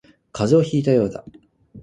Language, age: Japanese, 19-29